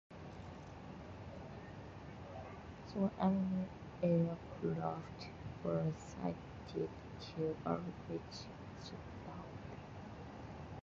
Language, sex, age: English, female, 19-29